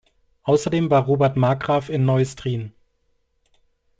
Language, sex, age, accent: German, male, 30-39, Deutschland Deutsch